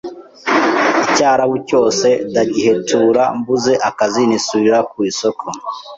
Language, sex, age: Kinyarwanda, male, 19-29